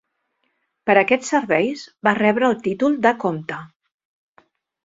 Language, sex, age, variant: Catalan, female, 60-69, Central